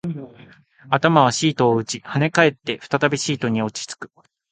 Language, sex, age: Japanese, male, 19-29